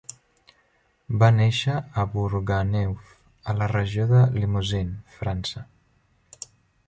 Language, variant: Catalan, Central